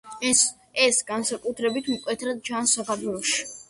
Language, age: Georgian, under 19